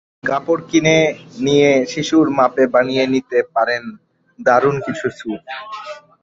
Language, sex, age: Bengali, male, under 19